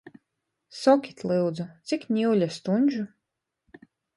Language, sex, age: Latgalian, female, 30-39